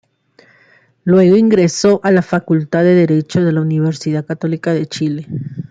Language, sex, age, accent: Spanish, female, 30-39, Caribe: Cuba, Venezuela, Puerto Rico, República Dominicana, Panamá, Colombia caribeña, México caribeño, Costa del golfo de México